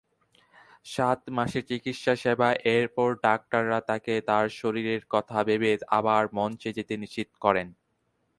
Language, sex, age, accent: Bengali, male, 19-29, fluent